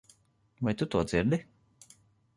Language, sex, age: Latvian, male, 30-39